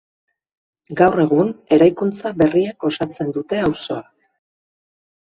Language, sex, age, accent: Basque, female, 50-59, Mendebalekoa (Araba, Bizkaia, Gipuzkoako mendebaleko herri batzuk)